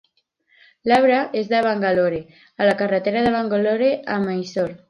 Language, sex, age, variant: Catalan, female, under 19, Septentrional